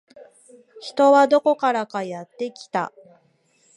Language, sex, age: Japanese, female, 30-39